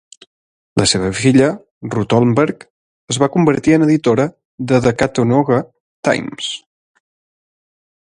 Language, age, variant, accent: Catalan, 30-39, Central, central; Garrotxi